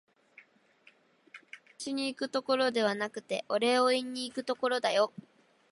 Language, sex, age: Japanese, female, 19-29